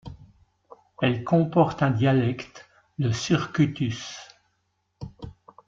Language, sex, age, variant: French, male, 60-69, Français de métropole